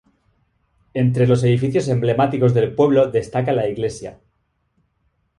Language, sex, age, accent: Spanish, male, 30-39, España: Norte peninsular (Asturias, Castilla y León, Cantabria, País Vasco, Navarra, Aragón, La Rioja, Guadalajara, Cuenca)